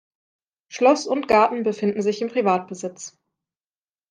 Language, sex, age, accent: German, female, 19-29, Deutschland Deutsch